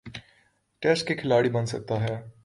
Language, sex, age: Urdu, male, 19-29